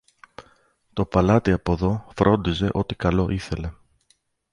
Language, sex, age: Greek, male, 30-39